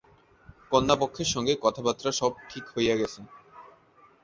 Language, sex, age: Bengali, male, under 19